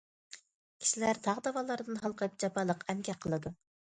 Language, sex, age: Uyghur, female, 30-39